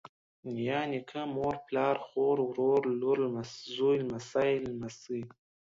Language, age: Pashto, under 19